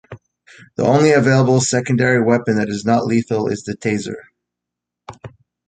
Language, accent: English, United States English